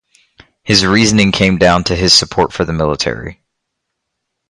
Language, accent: English, United States English